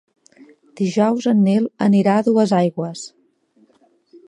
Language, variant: Catalan, Central